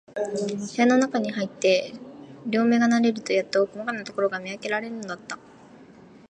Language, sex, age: Japanese, female, 19-29